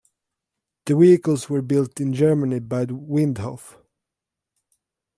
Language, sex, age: English, male, 19-29